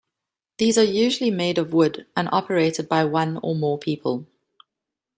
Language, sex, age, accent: English, female, 30-39, Southern African (South Africa, Zimbabwe, Namibia)